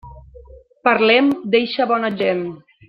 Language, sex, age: Catalan, female, 30-39